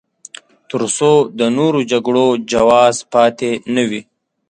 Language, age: Pashto, 19-29